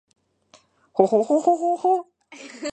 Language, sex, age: Japanese, male, 19-29